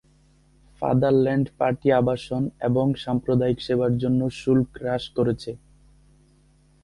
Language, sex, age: Bengali, male, 19-29